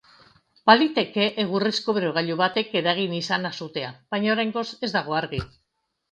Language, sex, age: Basque, female, 50-59